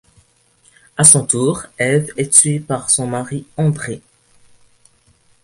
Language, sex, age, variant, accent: French, male, under 19, Français d'Amérique du Nord, Français du Canada